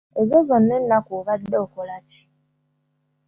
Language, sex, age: Ganda, female, 19-29